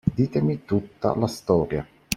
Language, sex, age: Italian, male, 40-49